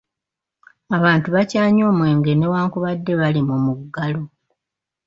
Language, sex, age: Ganda, female, 60-69